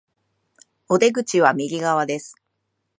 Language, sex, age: Japanese, female, 30-39